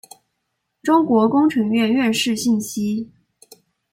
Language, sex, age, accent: Chinese, female, 19-29, 出生地：四川省